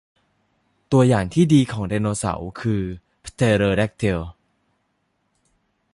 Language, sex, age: Thai, male, 19-29